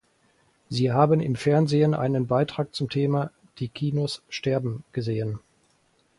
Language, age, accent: German, 60-69, Deutschland Deutsch